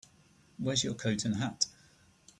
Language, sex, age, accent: English, male, 30-39, England English